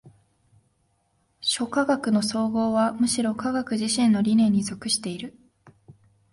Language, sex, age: Japanese, female, 19-29